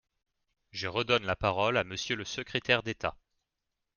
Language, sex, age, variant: French, male, 40-49, Français de métropole